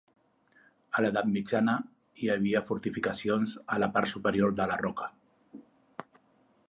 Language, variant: Catalan, Central